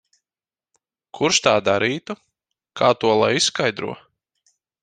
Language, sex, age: Latvian, male, 19-29